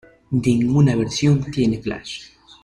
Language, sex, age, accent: Spanish, male, 19-29, Andino-Pacífico: Colombia, Perú, Ecuador, oeste de Bolivia y Venezuela andina